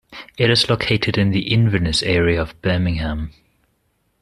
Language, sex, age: English, male, 30-39